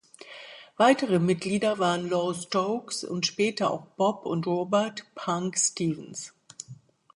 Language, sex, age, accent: German, female, 50-59, Deutschland Deutsch